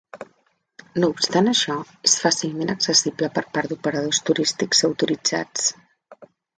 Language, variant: Catalan, Central